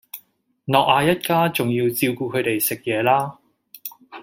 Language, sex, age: Cantonese, male, 30-39